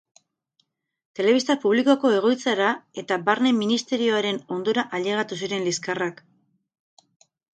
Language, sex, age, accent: Basque, female, 50-59, Mendebalekoa (Araba, Bizkaia, Gipuzkoako mendebaleko herri batzuk)